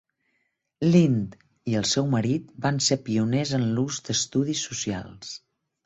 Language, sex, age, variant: Catalan, female, 50-59, Central